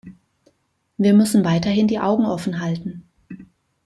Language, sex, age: German, female, 40-49